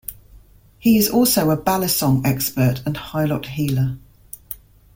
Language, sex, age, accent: English, female, 50-59, England English